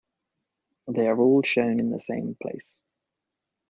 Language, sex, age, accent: English, male, 19-29, England English